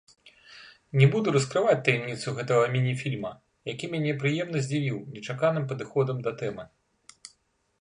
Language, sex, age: Belarusian, male, 50-59